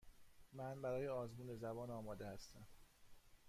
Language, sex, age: Persian, male, 40-49